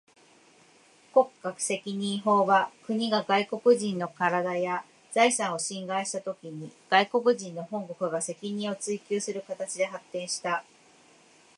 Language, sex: Japanese, female